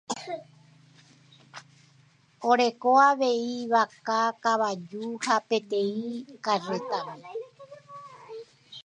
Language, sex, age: Guarani, female, 19-29